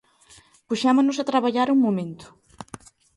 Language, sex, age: Galician, female, 19-29